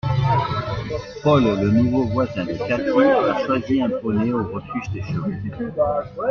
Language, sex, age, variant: French, male, 40-49, Français de métropole